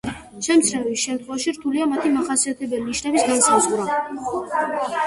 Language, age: Georgian, 19-29